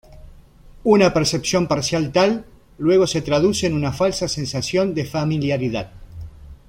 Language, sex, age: Spanish, male, 40-49